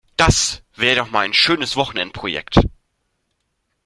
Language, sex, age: German, male, 19-29